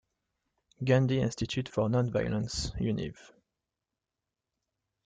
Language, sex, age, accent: English, male, 19-29, Irish English